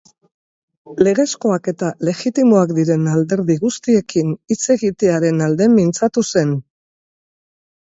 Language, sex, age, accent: Basque, female, 60-69, Mendebalekoa (Araba, Bizkaia, Gipuzkoako mendebaleko herri batzuk)